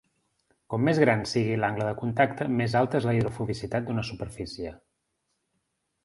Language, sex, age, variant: Catalan, male, 40-49, Central